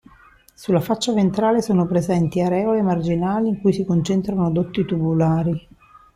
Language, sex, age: Italian, female, 50-59